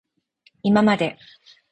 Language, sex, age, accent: Japanese, female, 40-49, 標準語